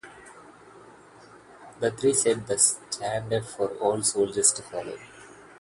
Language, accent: English, India and South Asia (India, Pakistan, Sri Lanka)